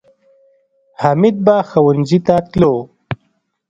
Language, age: Pashto, 30-39